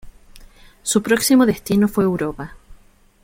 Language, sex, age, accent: Spanish, female, 19-29, Chileno: Chile, Cuyo